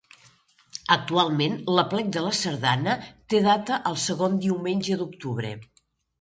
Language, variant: Catalan, Nord-Occidental